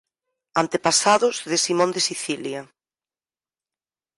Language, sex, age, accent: Galician, female, 50-59, Central (sen gheada)